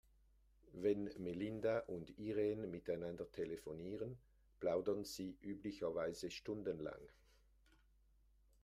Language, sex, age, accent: German, male, 60-69, Schweizerdeutsch